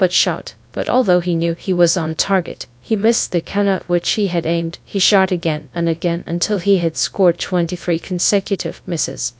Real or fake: fake